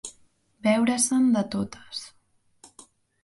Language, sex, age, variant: Catalan, female, under 19, Central